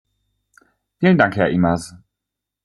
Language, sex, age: German, male, 19-29